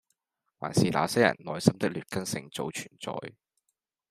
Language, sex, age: Cantonese, male, 19-29